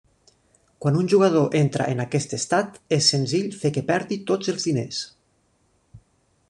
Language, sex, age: Catalan, male, 40-49